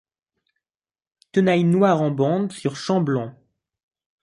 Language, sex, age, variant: French, male, under 19, Français de métropole